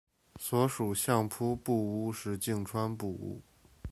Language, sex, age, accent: Chinese, male, 19-29, 出生地：北京市